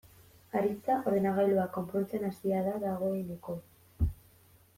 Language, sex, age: Basque, female, 19-29